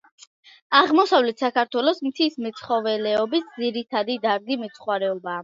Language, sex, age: Georgian, female, under 19